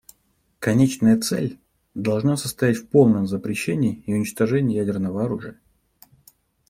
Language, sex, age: Russian, male, 30-39